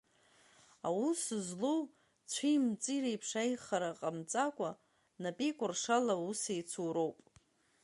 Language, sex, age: Abkhazian, female, 40-49